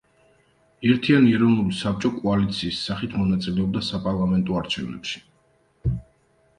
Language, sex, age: Georgian, male, 19-29